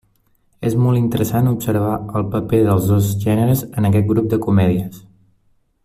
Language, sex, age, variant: Catalan, male, 19-29, Nord-Occidental